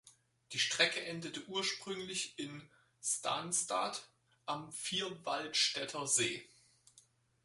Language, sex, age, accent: German, male, 19-29, Deutschland Deutsch